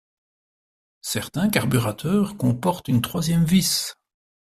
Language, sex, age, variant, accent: French, male, 50-59, Français d'Europe, Français de Belgique